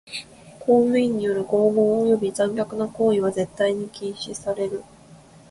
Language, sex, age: Japanese, female, 19-29